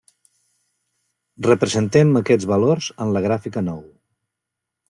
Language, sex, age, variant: Catalan, male, 50-59, Central